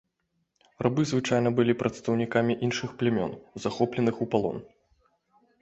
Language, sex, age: Belarusian, male, 19-29